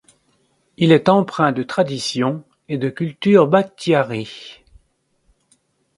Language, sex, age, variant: French, male, 60-69, Français de métropole